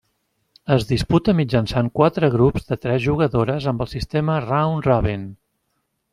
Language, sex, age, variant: Catalan, male, 50-59, Central